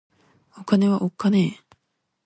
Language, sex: Japanese, female